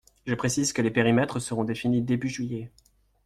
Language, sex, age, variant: French, male, 30-39, Français de métropole